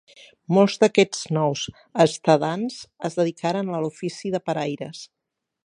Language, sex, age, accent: Catalan, female, 50-59, central; septentrional